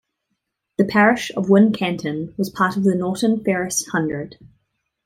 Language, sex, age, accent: English, female, 19-29, New Zealand English